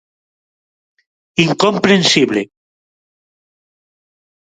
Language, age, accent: Galician, 40-49, Neofalante